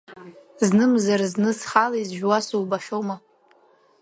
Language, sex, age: Abkhazian, female, under 19